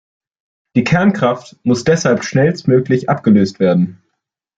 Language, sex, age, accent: German, male, under 19, Deutschland Deutsch